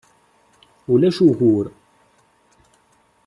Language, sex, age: Kabyle, male, 30-39